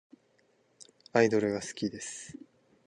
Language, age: Japanese, 19-29